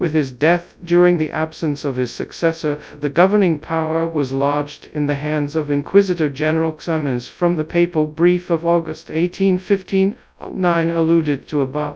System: TTS, FastPitch